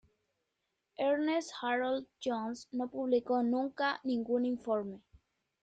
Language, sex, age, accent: Spanish, female, under 19, Chileno: Chile, Cuyo